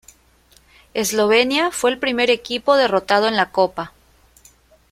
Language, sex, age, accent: Spanish, female, 30-39, Andino-Pacífico: Colombia, Perú, Ecuador, oeste de Bolivia y Venezuela andina